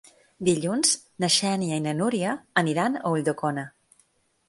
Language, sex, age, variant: Catalan, female, 40-49, Balear